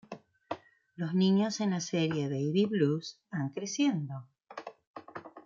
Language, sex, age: Spanish, female, 50-59